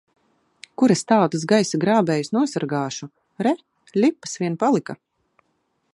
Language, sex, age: Latvian, female, 30-39